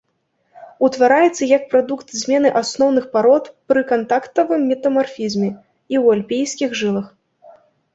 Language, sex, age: Belarusian, female, 19-29